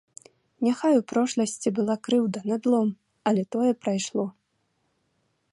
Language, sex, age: Belarusian, female, 30-39